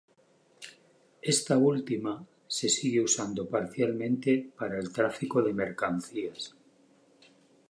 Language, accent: Spanish, España: Norte peninsular (Asturias, Castilla y León, Cantabria, País Vasco, Navarra, Aragón, La Rioja, Guadalajara, Cuenca)